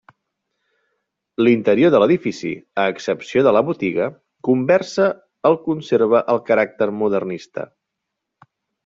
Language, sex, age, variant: Catalan, male, 30-39, Nord-Occidental